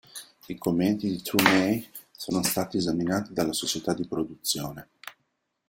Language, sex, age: Italian, male, 30-39